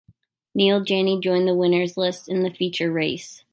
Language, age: English, 19-29